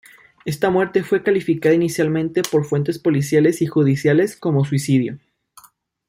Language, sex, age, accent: Spanish, male, 19-29, México